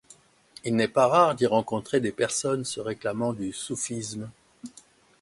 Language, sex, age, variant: French, male, 60-69, Français de métropole